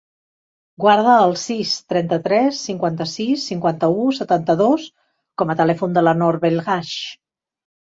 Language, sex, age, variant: Catalan, female, 50-59, Central